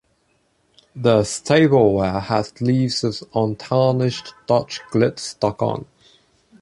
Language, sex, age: English, male, 19-29